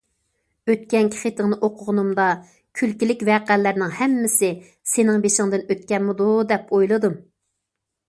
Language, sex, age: Uyghur, female, 40-49